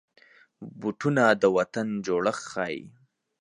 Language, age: Pashto, under 19